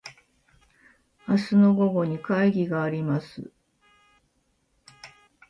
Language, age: Japanese, 30-39